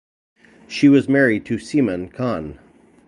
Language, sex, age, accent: English, male, 40-49, Canadian English